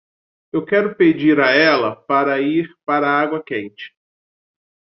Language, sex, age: Portuguese, male, 40-49